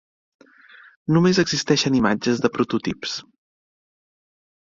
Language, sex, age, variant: Catalan, male, 30-39, Central